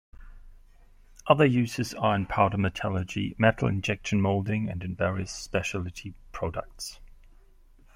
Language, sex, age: English, male, 40-49